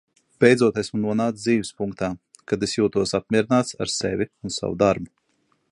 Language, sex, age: Latvian, male, 30-39